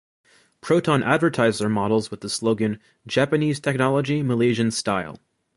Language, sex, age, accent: English, male, 19-29, United States English